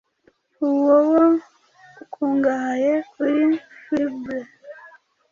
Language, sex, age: Kinyarwanda, female, 30-39